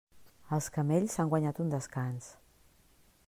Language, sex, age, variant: Catalan, female, 50-59, Central